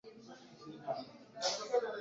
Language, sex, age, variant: Swahili, male, 30-39, Kiswahili cha Bara ya Kenya